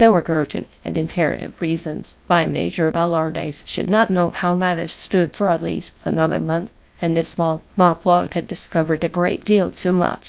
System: TTS, GlowTTS